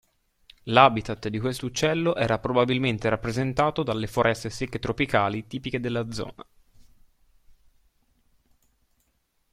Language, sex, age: Italian, male, under 19